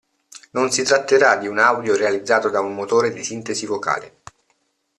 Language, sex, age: Italian, male, 40-49